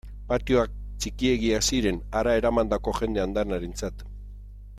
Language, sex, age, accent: Basque, male, 50-59, Erdialdekoa edo Nafarra (Gipuzkoa, Nafarroa)